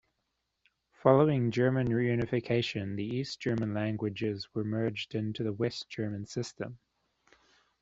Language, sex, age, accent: English, male, 30-39, New Zealand English